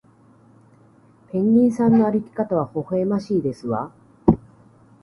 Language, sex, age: Japanese, female, 40-49